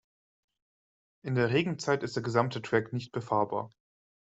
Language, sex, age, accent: German, male, 19-29, Deutschland Deutsch